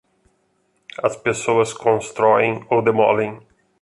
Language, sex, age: Portuguese, male, 40-49